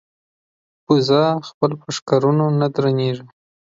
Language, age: Pashto, 30-39